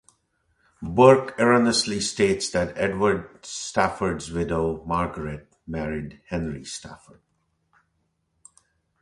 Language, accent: English, India and South Asia (India, Pakistan, Sri Lanka)